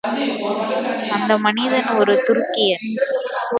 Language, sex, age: Tamil, female, 19-29